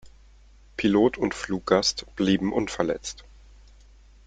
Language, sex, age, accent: German, male, 30-39, Deutschland Deutsch